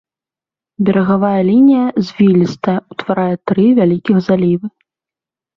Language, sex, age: Belarusian, female, 19-29